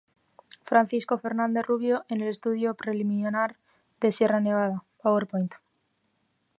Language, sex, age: Spanish, female, under 19